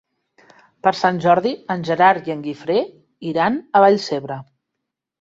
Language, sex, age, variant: Catalan, female, 40-49, Central